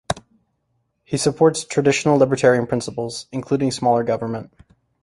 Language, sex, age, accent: English, male, 19-29, United States English